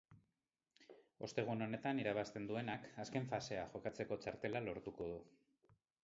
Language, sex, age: Basque, male, 50-59